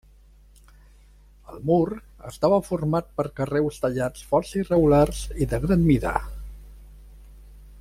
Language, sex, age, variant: Catalan, male, 60-69, Central